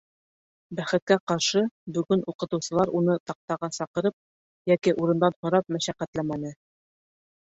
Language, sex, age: Bashkir, female, 30-39